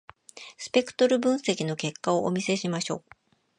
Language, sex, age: Japanese, female, 50-59